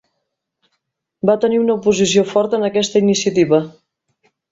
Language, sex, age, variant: Catalan, female, 40-49, Central